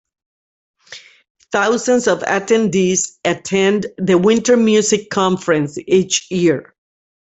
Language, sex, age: English, female, 60-69